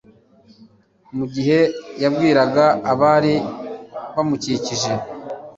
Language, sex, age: Kinyarwanda, male, 30-39